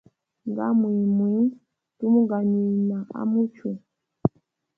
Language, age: Hemba, 30-39